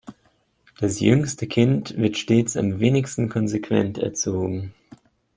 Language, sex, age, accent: German, male, 19-29, Deutschland Deutsch